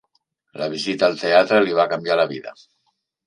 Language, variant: Catalan, Central